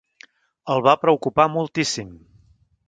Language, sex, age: Catalan, male, 60-69